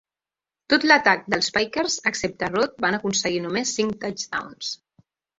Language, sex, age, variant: Catalan, female, 50-59, Central